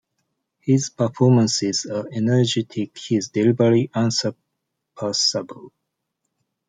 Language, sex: English, male